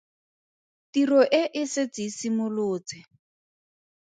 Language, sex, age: Tswana, female, 30-39